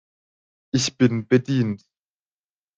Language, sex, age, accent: German, male, under 19, Deutschland Deutsch